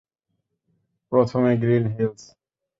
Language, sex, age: Bengali, male, 19-29